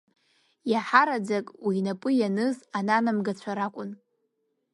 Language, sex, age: Abkhazian, female, under 19